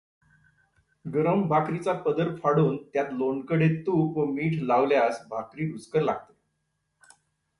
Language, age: Marathi, 50-59